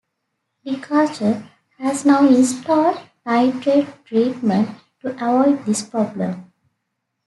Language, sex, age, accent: English, female, 19-29, United States English